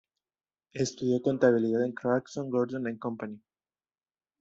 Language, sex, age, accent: Spanish, male, 19-29, México